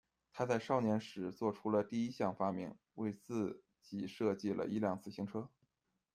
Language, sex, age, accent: Chinese, male, 30-39, 出生地：北京市